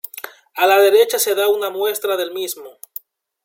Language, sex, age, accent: Spanish, male, 19-29, Caribe: Cuba, Venezuela, Puerto Rico, República Dominicana, Panamá, Colombia caribeña, México caribeño, Costa del golfo de México